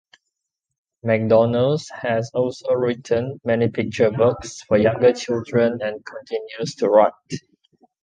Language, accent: English, Malaysian English